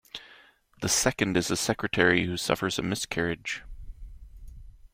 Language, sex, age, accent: English, male, 30-39, United States English